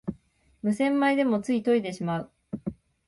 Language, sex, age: Japanese, female, 19-29